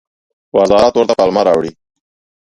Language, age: Pashto, 40-49